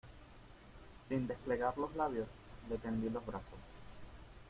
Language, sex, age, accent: Spanish, male, 30-39, Caribe: Cuba, Venezuela, Puerto Rico, República Dominicana, Panamá, Colombia caribeña, México caribeño, Costa del golfo de México